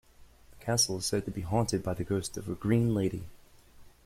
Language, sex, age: English, male, 30-39